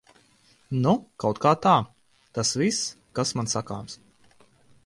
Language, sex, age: Latvian, male, 19-29